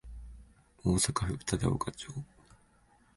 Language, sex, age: Japanese, male, 19-29